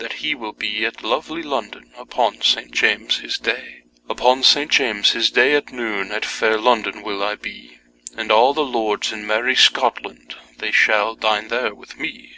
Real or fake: real